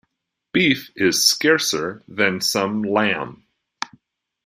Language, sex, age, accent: English, male, 40-49, United States English